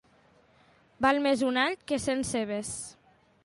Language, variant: Catalan, Central